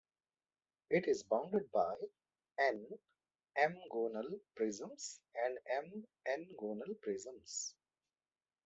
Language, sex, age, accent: English, male, 40-49, India and South Asia (India, Pakistan, Sri Lanka)